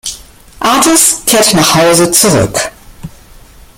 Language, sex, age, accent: German, female, 60-69, Deutschland Deutsch